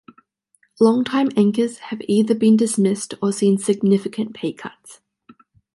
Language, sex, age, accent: English, female, under 19, Australian English